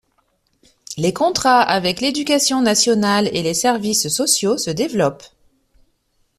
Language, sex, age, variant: French, male, 19-29, Français de métropole